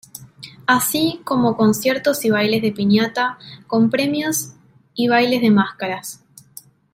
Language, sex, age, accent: Spanish, female, 19-29, Rioplatense: Argentina, Uruguay, este de Bolivia, Paraguay